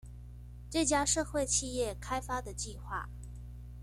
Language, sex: Chinese, female